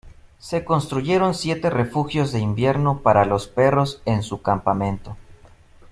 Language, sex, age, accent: Spanish, male, 19-29, México